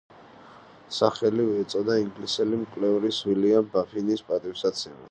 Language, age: Georgian, 19-29